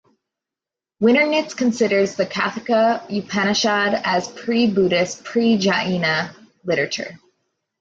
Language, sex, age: English, female, 30-39